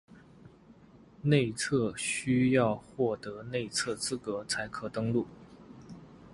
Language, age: Chinese, 19-29